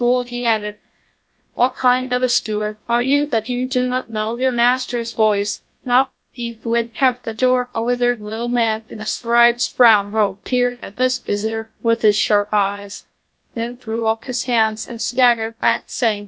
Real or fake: fake